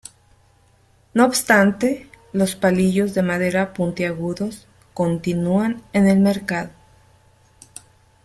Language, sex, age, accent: Spanish, female, 30-39, México